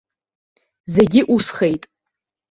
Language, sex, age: Abkhazian, female, under 19